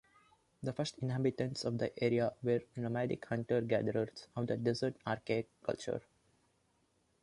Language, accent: English, India and South Asia (India, Pakistan, Sri Lanka)